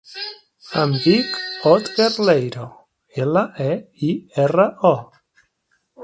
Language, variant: Catalan, Central